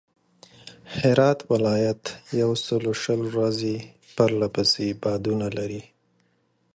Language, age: Pashto, 40-49